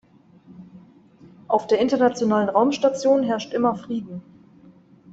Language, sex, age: German, female, 19-29